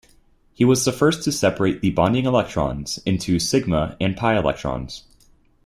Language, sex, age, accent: English, male, 19-29, United States English